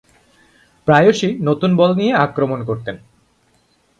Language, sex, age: Bengali, male, 19-29